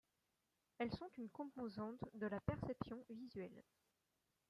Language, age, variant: French, 19-29, Français de métropole